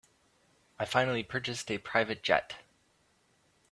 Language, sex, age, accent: English, male, 19-29, United States English